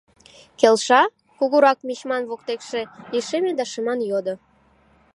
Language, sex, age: Mari, female, 19-29